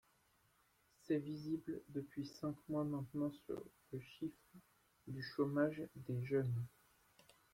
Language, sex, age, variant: French, male, 19-29, Français de métropole